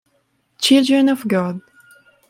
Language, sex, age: Italian, female, 19-29